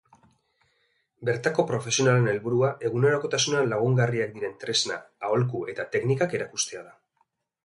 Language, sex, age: Basque, male, 19-29